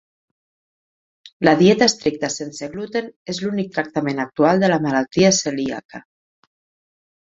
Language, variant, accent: Catalan, Nord-Occidental, Tortosí